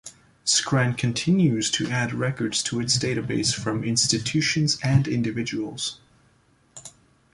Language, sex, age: English, male, 19-29